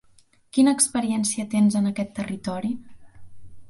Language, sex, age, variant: Catalan, female, under 19, Central